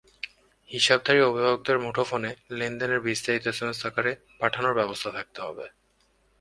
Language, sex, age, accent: Bengali, male, 19-29, শুদ্ধ